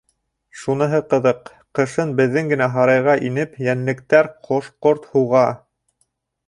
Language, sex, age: Bashkir, male, 30-39